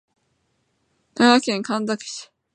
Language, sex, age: Japanese, female, 19-29